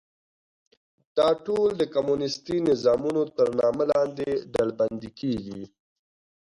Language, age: Pashto, 19-29